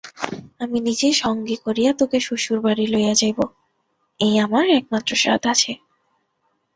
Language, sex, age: Bengali, female, 19-29